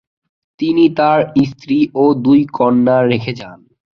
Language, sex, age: Bengali, male, 19-29